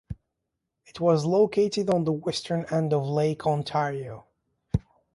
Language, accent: English, United States English